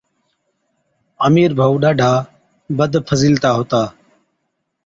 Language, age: Od, 30-39